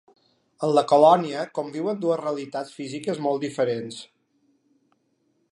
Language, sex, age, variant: Catalan, male, 40-49, Balear